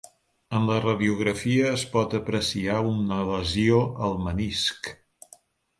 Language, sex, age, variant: Catalan, male, 60-69, Central